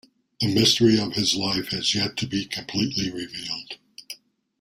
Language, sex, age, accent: English, male, 60-69, United States English